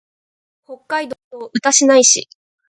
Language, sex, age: Japanese, female, 19-29